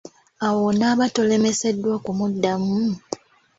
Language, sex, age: Ganda, female, 19-29